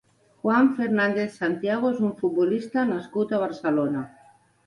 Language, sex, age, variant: Catalan, female, 60-69, Central